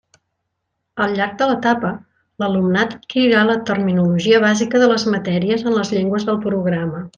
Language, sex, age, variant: Catalan, female, 50-59, Central